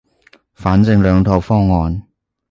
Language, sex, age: Cantonese, male, 30-39